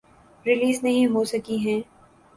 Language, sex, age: Urdu, female, 19-29